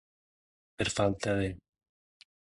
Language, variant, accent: Catalan, Nord-Occidental, nord-occidental